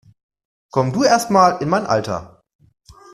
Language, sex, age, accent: German, male, 40-49, Deutschland Deutsch